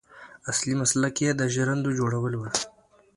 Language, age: Pashto, 19-29